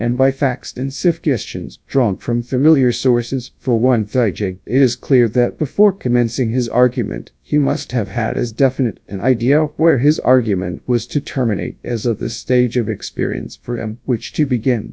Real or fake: fake